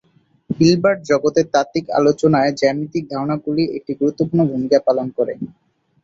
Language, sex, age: Bengali, male, 19-29